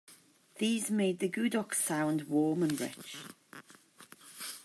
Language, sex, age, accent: English, female, 30-39, Welsh English